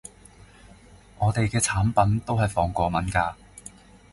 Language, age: Cantonese, 30-39